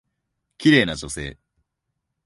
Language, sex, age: Japanese, male, 19-29